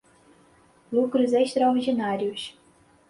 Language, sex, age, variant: Portuguese, female, 19-29, Portuguese (Brasil)